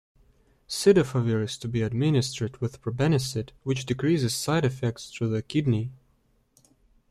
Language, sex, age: English, male, 19-29